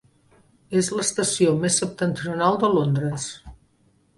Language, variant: Catalan, Central